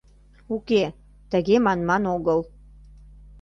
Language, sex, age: Mari, female, 40-49